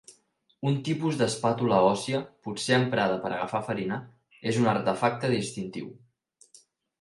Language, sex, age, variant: Catalan, male, 19-29, Central